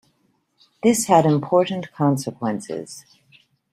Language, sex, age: English, female, 60-69